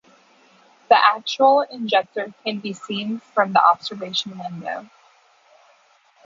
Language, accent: English, United States English